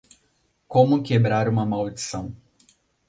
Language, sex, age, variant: Portuguese, male, under 19, Portuguese (Brasil)